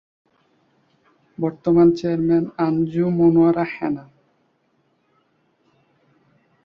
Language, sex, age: Bengali, male, 19-29